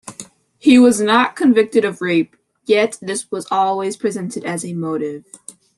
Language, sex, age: English, female, under 19